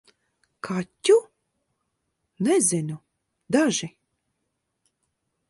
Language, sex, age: Latvian, female, 40-49